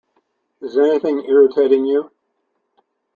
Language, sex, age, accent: English, male, 70-79, Canadian English